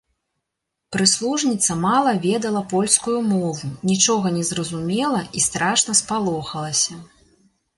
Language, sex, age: Belarusian, female, 30-39